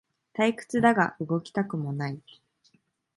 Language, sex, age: Japanese, female, 19-29